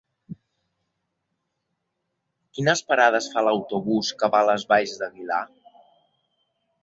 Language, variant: Catalan, Balear